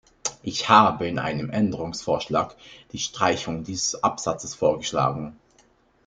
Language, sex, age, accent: German, male, under 19, Schweizerdeutsch